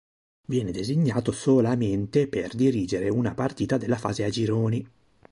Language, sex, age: Italian, male, 30-39